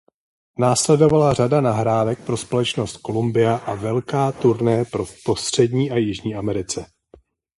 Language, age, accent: Czech, 40-49, pražský